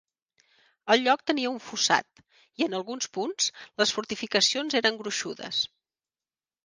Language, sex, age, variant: Catalan, female, 50-59, Central